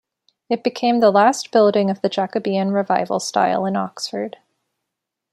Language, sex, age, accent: English, female, 19-29, United States English